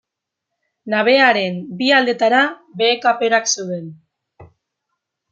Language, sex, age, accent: Basque, female, under 19, Erdialdekoa edo Nafarra (Gipuzkoa, Nafarroa)